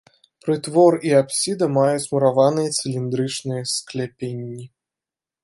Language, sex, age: Belarusian, male, 19-29